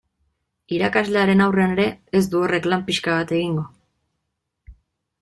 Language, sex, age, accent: Basque, female, 19-29, Erdialdekoa edo Nafarra (Gipuzkoa, Nafarroa)